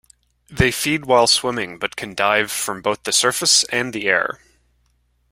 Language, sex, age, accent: English, male, 19-29, United States English